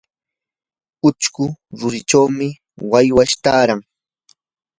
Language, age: Yanahuanca Pasco Quechua, 19-29